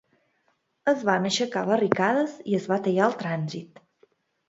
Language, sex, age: Catalan, female, 19-29